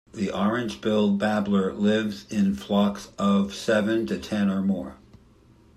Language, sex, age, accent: English, male, 60-69, United States English